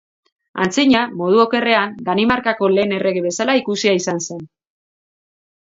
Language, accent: Basque, Mendebalekoa (Araba, Bizkaia, Gipuzkoako mendebaleko herri batzuk)